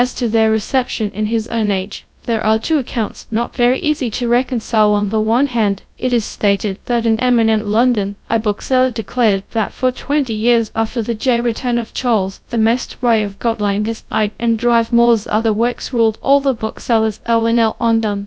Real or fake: fake